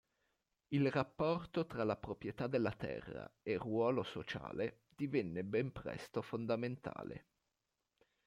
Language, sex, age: Italian, male, 19-29